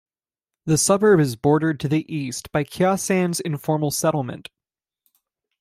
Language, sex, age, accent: English, male, 19-29, United States English